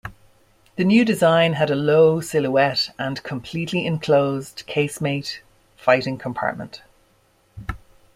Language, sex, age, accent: English, female, 50-59, Irish English